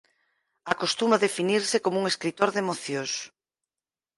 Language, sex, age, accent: Galician, female, 50-59, Central (sen gheada)